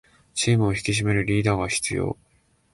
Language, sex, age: Japanese, male, 19-29